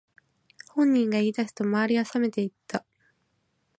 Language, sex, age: Japanese, female, 19-29